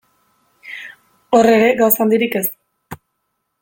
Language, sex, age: Basque, female, 19-29